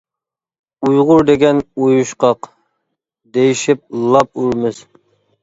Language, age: Uyghur, 19-29